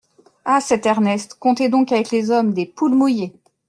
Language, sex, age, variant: French, female, 30-39, Français de métropole